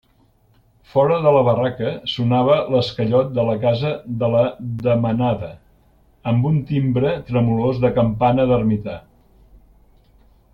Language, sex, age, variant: Catalan, male, 60-69, Central